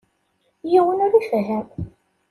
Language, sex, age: Kabyle, female, 19-29